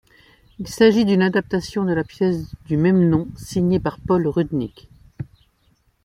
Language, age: French, 60-69